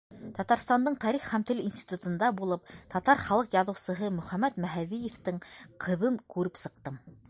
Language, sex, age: Bashkir, female, 30-39